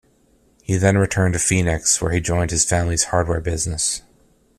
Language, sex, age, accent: English, male, 30-39, Canadian English